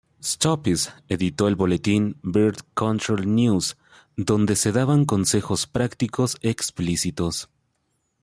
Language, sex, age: Spanish, male, 40-49